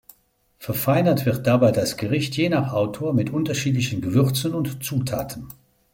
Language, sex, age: German, male, 80-89